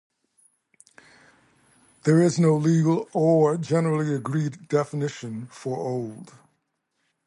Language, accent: English, United States English